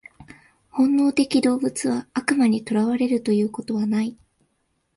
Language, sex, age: Japanese, female, 19-29